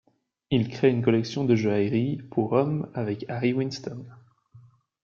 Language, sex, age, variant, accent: French, male, 19-29, Français d'Europe, Français de Suisse